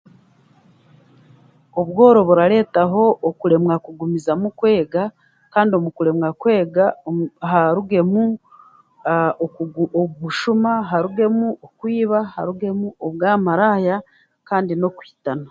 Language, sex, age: Chiga, female, 40-49